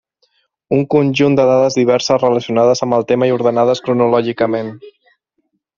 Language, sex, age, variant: Catalan, male, 30-39, Central